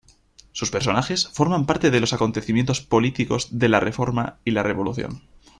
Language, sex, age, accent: Spanish, male, under 19, España: Norte peninsular (Asturias, Castilla y León, Cantabria, País Vasco, Navarra, Aragón, La Rioja, Guadalajara, Cuenca)